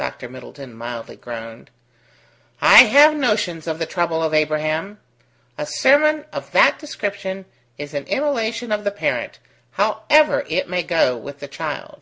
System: none